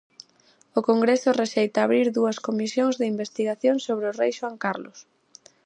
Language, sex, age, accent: Galician, female, under 19, Central (gheada)